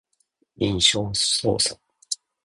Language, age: Japanese, 30-39